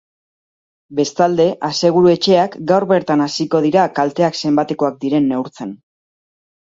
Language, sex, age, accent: Basque, female, 30-39, Mendebalekoa (Araba, Bizkaia, Gipuzkoako mendebaleko herri batzuk)